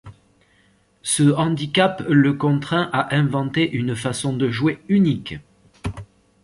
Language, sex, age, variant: French, male, 30-39, Français de métropole